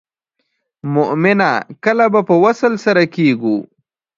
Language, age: Pashto, 19-29